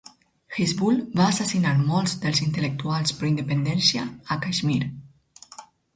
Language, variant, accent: Catalan, Alacantí, valencià